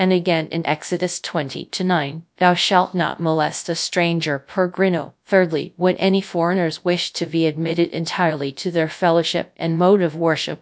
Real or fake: fake